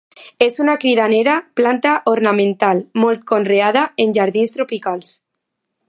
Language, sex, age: Catalan, female, under 19